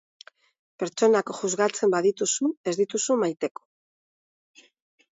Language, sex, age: Basque, female, 50-59